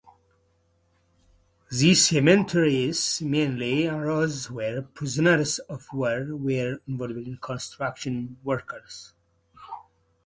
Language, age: English, 30-39